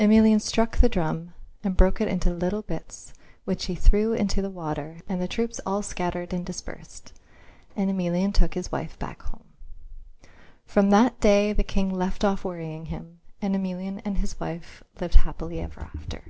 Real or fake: real